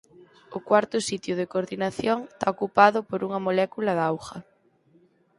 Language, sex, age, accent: Galician, female, 19-29, Central (gheada)